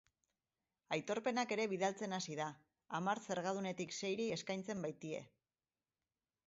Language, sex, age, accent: Basque, female, 40-49, Erdialdekoa edo Nafarra (Gipuzkoa, Nafarroa)